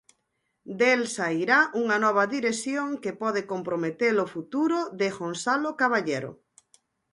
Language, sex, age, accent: Galician, female, 50-59, Atlántico (seseo e gheada)